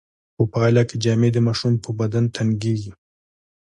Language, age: Pashto, 30-39